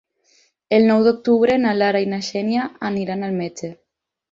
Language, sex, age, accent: Catalan, female, 19-29, valencià